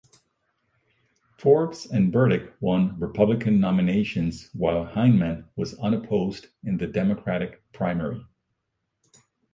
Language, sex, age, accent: English, male, 40-49, Irish English